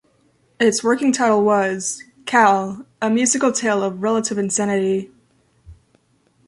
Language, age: English, 19-29